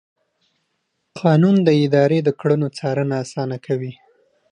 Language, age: Pashto, 30-39